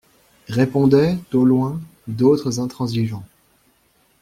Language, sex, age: French, male, 19-29